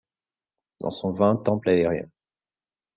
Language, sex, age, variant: French, male, 30-39, Français de métropole